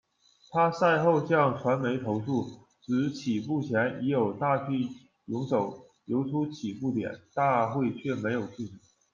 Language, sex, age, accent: Chinese, male, 19-29, 出生地：辽宁省